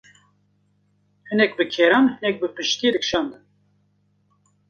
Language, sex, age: Kurdish, male, 50-59